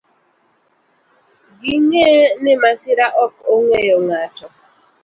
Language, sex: Luo (Kenya and Tanzania), female